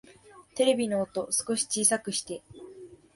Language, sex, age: Japanese, male, 19-29